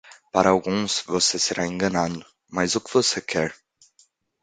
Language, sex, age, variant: Portuguese, male, 19-29, Portuguese (Brasil)